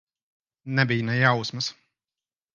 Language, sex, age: Latvian, male, 40-49